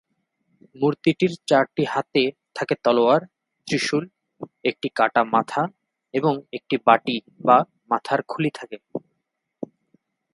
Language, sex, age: Bengali, male, 30-39